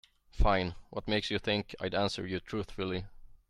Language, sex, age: English, male, 40-49